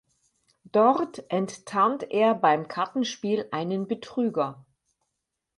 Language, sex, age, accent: German, female, 50-59, Deutschland Deutsch